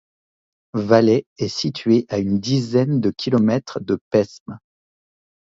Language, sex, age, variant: French, male, 30-39, Français de métropole